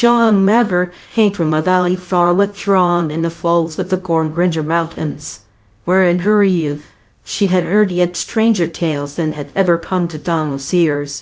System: TTS, VITS